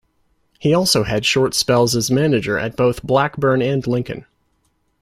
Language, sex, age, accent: English, male, 19-29, United States English